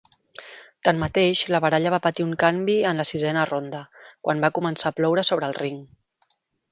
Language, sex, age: Catalan, female, 40-49